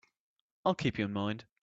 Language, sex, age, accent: English, male, 19-29, England English